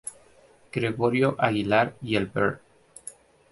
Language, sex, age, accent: Spanish, male, 19-29, América central